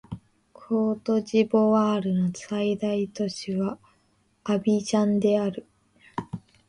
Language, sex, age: Japanese, female, 19-29